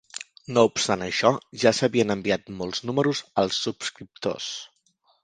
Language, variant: Catalan, Central